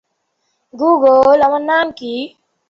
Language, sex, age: Bengali, male, 19-29